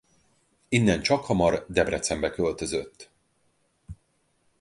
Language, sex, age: Hungarian, male, 40-49